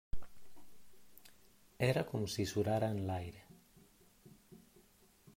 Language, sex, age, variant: Catalan, male, 30-39, Central